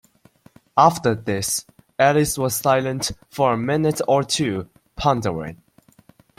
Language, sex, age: English, male, under 19